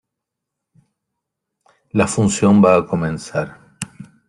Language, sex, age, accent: Spanish, male, 30-39, Chileno: Chile, Cuyo